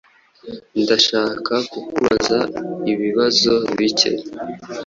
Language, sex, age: Kinyarwanda, male, 19-29